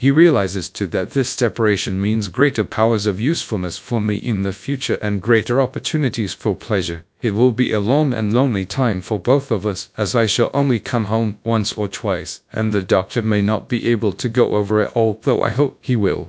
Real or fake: fake